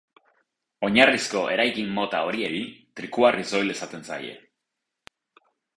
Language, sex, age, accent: Basque, male, 30-39, Mendebalekoa (Araba, Bizkaia, Gipuzkoako mendebaleko herri batzuk)